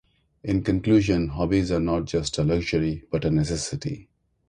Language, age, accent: English, 50-59, India and South Asia (India, Pakistan, Sri Lanka)